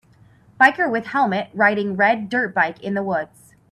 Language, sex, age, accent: English, female, 30-39, United States English